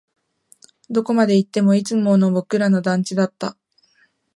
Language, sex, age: Japanese, female, 19-29